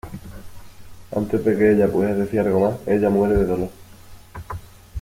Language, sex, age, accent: Spanish, male, 19-29, España: Sur peninsular (Andalucia, Extremadura, Murcia)